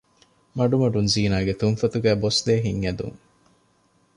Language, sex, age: Divehi, male, 19-29